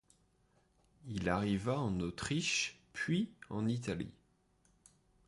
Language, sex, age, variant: French, male, 30-39, Français de métropole